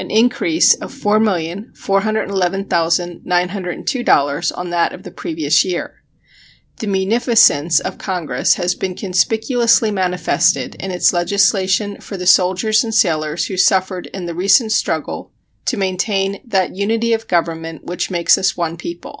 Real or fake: real